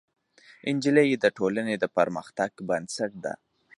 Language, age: Pashto, under 19